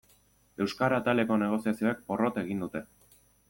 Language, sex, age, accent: Basque, male, 19-29, Erdialdekoa edo Nafarra (Gipuzkoa, Nafarroa)